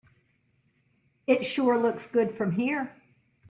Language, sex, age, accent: English, female, 50-59, United States English